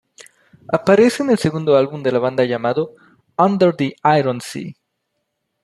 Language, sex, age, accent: Spanish, male, 30-39, México